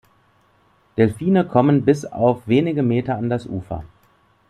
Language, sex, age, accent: German, male, 30-39, Deutschland Deutsch